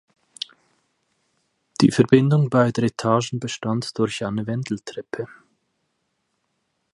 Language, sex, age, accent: German, male, 30-39, Schweizerdeutsch